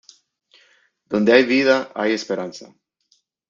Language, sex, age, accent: Spanish, male, 30-39, América central